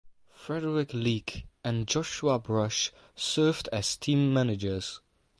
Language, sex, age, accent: English, male, 19-29, Dutch